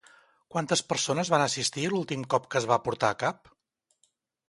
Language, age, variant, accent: Catalan, 50-59, Central, central